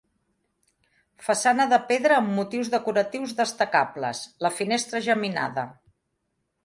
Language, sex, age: Catalan, female, 60-69